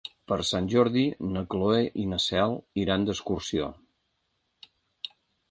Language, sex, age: Catalan, male, 60-69